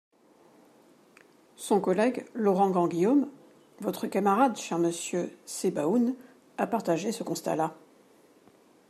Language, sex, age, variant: French, female, 40-49, Français de métropole